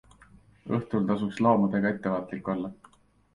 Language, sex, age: Estonian, male, 19-29